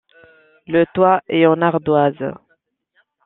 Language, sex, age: French, female, 19-29